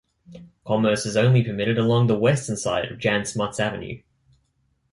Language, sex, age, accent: English, male, 19-29, Australian English